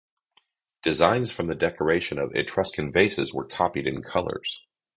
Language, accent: English, United States English